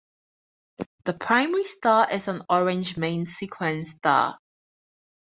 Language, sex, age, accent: English, female, 30-39, United States English